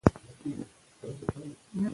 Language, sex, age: Pashto, female, 19-29